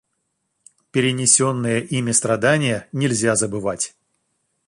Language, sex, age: Russian, male, 40-49